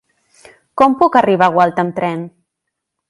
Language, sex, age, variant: Catalan, female, 19-29, Central